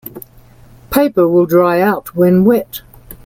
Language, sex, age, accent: English, female, 60-69, Australian English